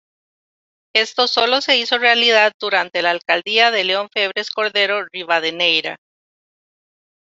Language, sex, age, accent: Spanish, female, 50-59, América central